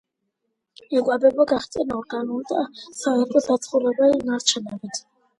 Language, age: Georgian, 30-39